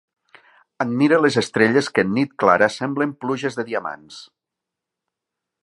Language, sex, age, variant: Catalan, male, 40-49, Nord-Occidental